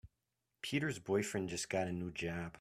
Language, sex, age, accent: English, male, 19-29, United States English